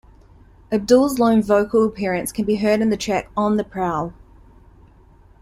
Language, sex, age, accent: English, female, 30-39, New Zealand English